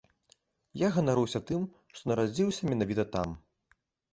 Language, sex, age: Belarusian, male, 19-29